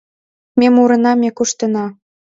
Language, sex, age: Mari, female, 19-29